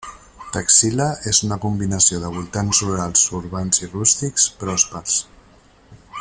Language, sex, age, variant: Catalan, male, 50-59, Central